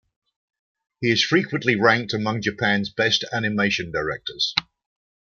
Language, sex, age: English, male, 60-69